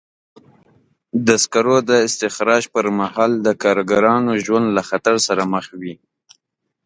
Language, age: Pashto, 19-29